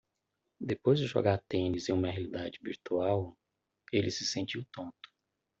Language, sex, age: Portuguese, male, 30-39